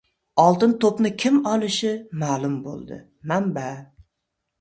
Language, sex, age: Uzbek, male, 30-39